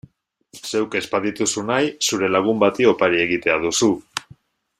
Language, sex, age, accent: Basque, male, 30-39, Mendebalekoa (Araba, Bizkaia, Gipuzkoako mendebaleko herri batzuk)